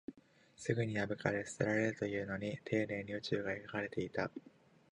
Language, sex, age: Japanese, male, 19-29